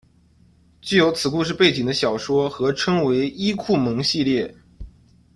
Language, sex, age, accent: Chinese, male, 19-29, 出生地：江苏省